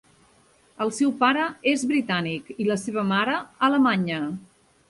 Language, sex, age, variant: Catalan, female, 40-49, Central